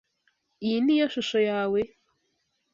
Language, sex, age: Kinyarwanda, female, 19-29